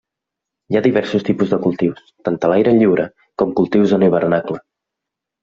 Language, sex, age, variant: Catalan, male, 19-29, Central